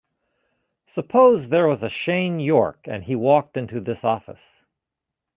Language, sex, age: English, male, 50-59